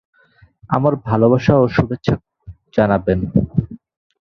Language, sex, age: Bengali, male, 19-29